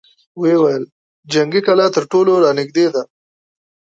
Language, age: Pashto, 19-29